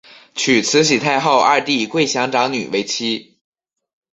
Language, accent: Chinese, 出生地：辽宁省